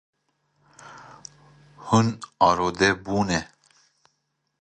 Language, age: Kurdish, 40-49